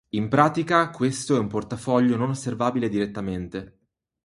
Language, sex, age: Italian, male, 30-39